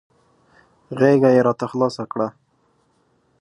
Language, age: Pashto, 19-29